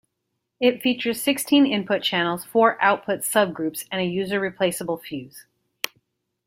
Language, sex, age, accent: English, female, 40-49, United States English